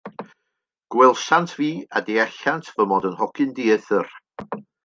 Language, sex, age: Welsh, male, 60-69